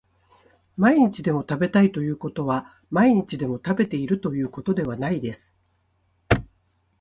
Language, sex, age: Japanese, female, 60-69